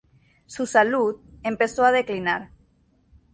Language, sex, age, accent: Spanish, female, 19-29, América central; Caribe: Cuba, Venezuela, Puerto Rico, República Dominicana, Panamá, Colombia caribeña, México caribeño, Costa del golfo de México